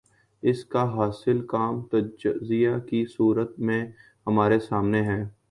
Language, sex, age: Urdu, male, 19-29